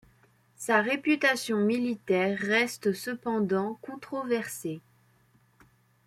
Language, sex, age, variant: French, female, under 19, Français de métropole